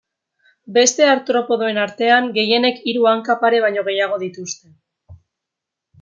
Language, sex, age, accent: Basque, female, under 19, Erdialdekoa edo Nafarra (Gipuzkoa, Nafarroa)